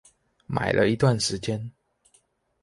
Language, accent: Chinese, 出生地：新北市